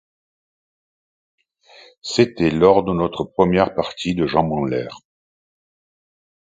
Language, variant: French, Français de métropole